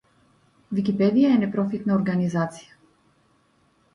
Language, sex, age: Macedonian, female, 40-49